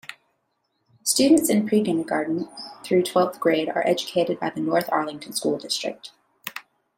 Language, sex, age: English, female, 19-29